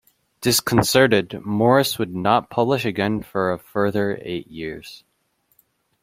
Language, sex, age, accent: English, male, under 19, United States English